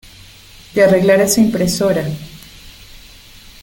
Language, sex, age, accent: Spanish, female, 40-49, Caribe: Cuba, Venezuela, Puerto Rico, República Dominicana, Panamá, Colombia caribeña, México caribeño, Costa del golfo de México